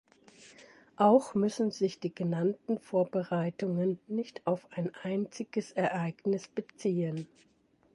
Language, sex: German, female